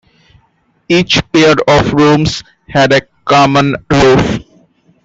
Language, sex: English, male